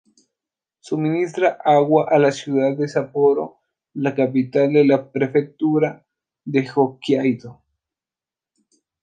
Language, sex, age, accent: Spanish, male, 19-29, Andino-Pacífico: Colombia, Perú, Ecuador, oeste de Bolivia y Venezuela andina